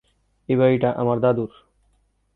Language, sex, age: Bengali, male, 19-29